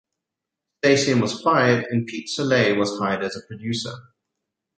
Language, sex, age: English, male, 30-39